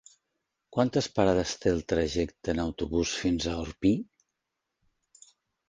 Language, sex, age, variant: Catalan, male, 50-59, Central